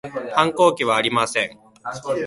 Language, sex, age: Japanese, male, 19-29